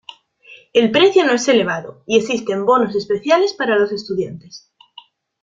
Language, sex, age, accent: Spanish, female, 19-29, España: Norte peninsular (Asturias, Castilla y León, Cantabria, País Vasco, Navarra, Aragón, La Rioja, Guadalajara, Cuenca)